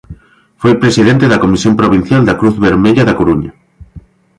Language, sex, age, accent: Galician, male, 19-29, Normativo (estándar)